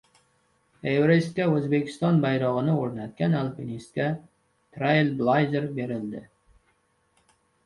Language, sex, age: Uzbek, male, 30-39